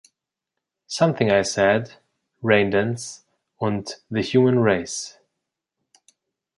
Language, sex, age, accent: German, male, 19-29, Deutschland Deutsch